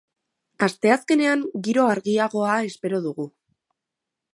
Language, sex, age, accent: Basque, female, 19-29, Erdialdekoa edo Nafarra (Gipuzkoa, Nafarroa)